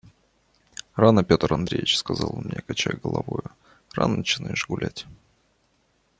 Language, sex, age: Russian, male, 19-29